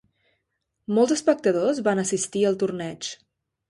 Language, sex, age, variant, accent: Catalan, female, 19-29, Central, septentrional